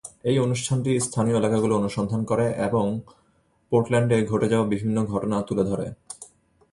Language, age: Bengali, 19-29